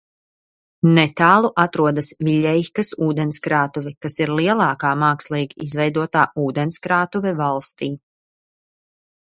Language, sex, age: Latvian, female, 30-39